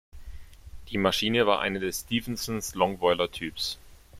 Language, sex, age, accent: German, male, 19-29, Deutschland Deutsch